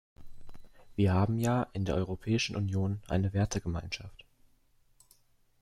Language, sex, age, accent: German, male, under 19, Deutschland Deutsch